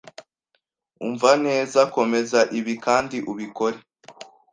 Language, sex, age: Kinyarwanda, male, 19-29